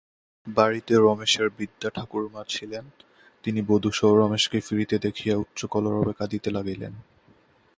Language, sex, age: Bengali, male, 19-29